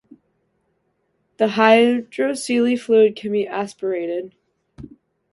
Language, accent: English, United States English